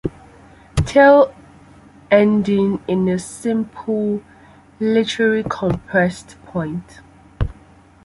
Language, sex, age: English, female, 30-39